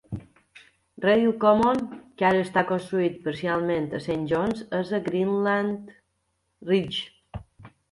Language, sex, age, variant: Catalan, female, 50-59, Balear